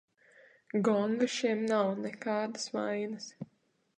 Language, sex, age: Latvian, female, 19-29